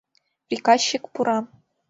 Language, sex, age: Mari, female, 19-29